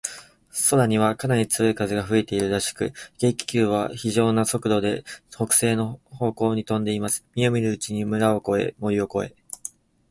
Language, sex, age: Japanese, male, 19-29